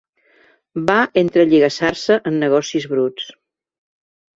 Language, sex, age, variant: Catalan, female, 70-79, Central